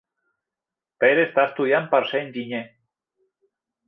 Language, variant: Catalan, Central